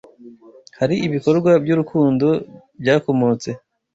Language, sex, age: Kinyarwanda, male, 19-29